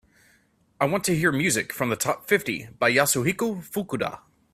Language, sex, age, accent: English, male, 19-29, United States English